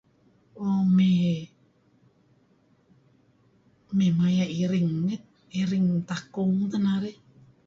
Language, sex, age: Kelabit, female, 50-59